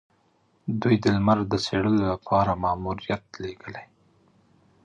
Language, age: Pashto, 30-39